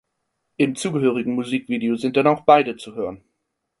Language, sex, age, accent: German, male, under 19, Deutschland Deutsch